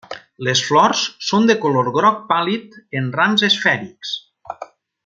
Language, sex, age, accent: Catalan, male, 40-49, valencià